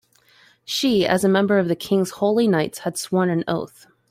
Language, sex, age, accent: English, female, 30-39, United States English